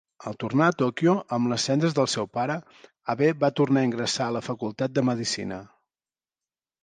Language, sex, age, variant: Catalan, male, 40-49, Central